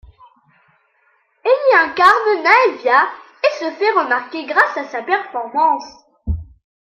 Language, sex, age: French, female, 19-29